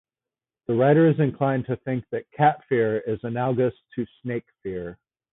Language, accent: English, United States English; West Coast